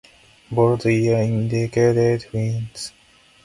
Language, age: English, 19-29